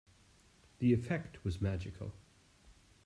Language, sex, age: English, male, 30-39